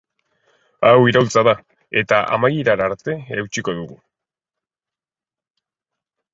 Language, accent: Basque, Erdialdekoa edo Nafarra (Gipuzkoa, Nafarroa)